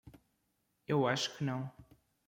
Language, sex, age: Portuguese, male, 19-29